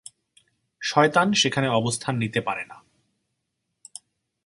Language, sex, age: Bengali, male, 30-39